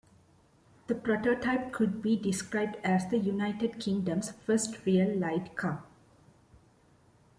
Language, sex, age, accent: English, female, 19-29, India and South Asia (India, Pakistan, Sri Lanka)